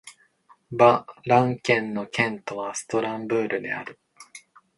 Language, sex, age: Japanese, male, 19-29